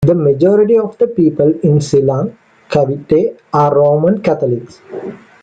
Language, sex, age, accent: English, male, 19-29, England English